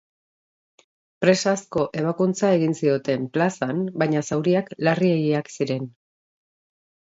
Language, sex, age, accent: Basque, female, 40-49, Erdialdekoa edo Nafarra (Gipuzkoa, Nafarroa)